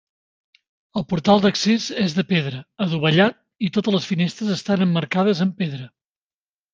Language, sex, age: Catalan, male, 40-49